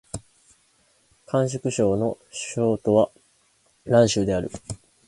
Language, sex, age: Japanese, male, 19-29